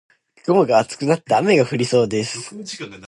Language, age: Japanese, under 19